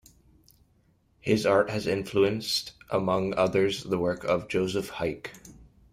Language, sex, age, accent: English, male, 19-29, Canadian English